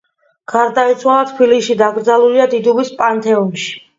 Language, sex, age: Georgian, male, under 19